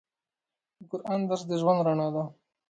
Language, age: Pashto, 19-29